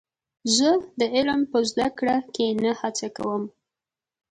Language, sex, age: Pashto, female, 19-29